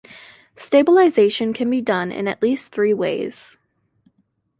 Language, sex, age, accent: English, female, 19-29, United States English